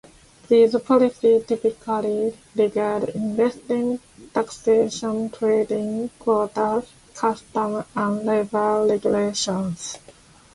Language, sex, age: English, female, 30-39